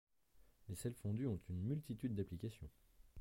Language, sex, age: French, male, 30-39